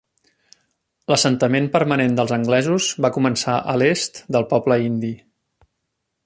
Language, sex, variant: Catalan, male, Central